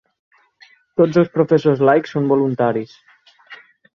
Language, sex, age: Catalan, male, 19-29